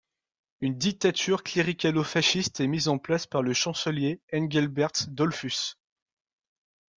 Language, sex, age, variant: French, male, 19-29, Français de métropole